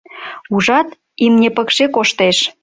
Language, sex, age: Mari, female, 30-39